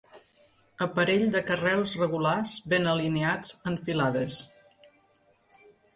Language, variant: Catalan, Central